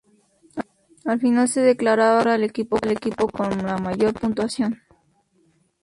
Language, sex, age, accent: Spanish, female, 19-29, México